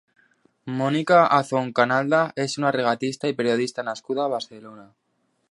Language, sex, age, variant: Catalan, male, under 19, Alacantí